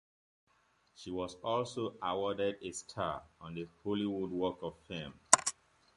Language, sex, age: English, male, 40-49